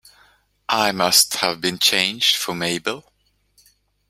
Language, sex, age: English, male, 40-49